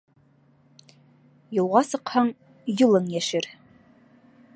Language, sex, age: Bashkir, female, 19-29